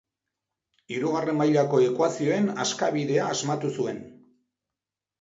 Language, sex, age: Basque, male, 50-59